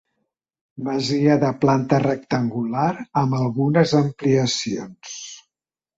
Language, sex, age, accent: Catalan, male, 70-79, Barcelona